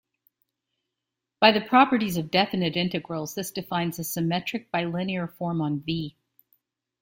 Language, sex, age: English, female, 50-59